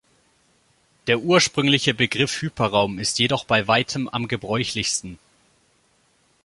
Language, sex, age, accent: German, male, 19-29, Deutschland Deutsch